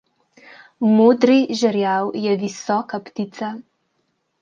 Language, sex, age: Slovenian, female, 19-29